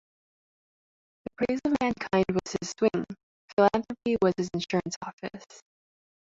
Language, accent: English, United States English